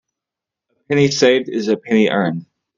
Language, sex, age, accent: English, male, 19-29, United States English